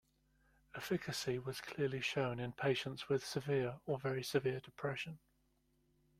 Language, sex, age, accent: English, male, 50-59, England English